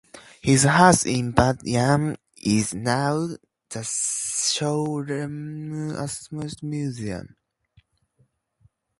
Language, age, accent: English, 19-29, United States English